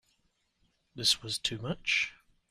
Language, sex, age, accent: English, male, 40-49, New Zealand English